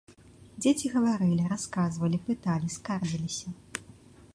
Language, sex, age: Belarusian, female, 19-29